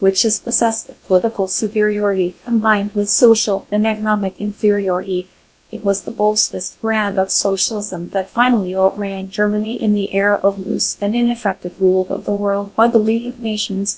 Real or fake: fake